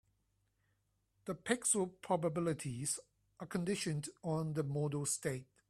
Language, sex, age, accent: English, male, 30-39, Hong Kong English